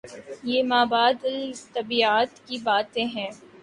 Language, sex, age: Urdu, female, 19-29